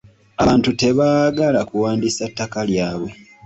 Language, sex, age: Ganda, male, 19-29